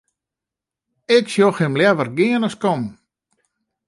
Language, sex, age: Western Frisian, male, 40-49